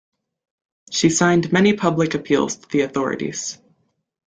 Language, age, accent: English, 19-29, United States English